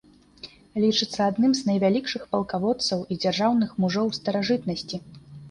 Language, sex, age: Belarusian, female, 30-39